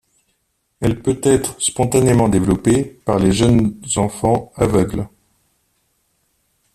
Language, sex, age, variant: French, male, 50-59, Français de métropole